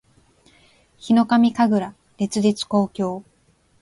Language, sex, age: Japanese, female, 19-29